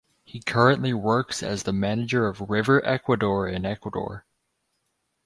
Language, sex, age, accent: English, male, 19-29, United States English